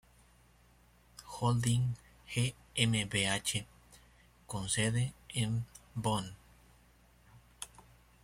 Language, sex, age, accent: Spanish, male, 19-29, América central